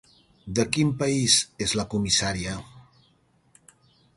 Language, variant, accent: Catalan, Central, central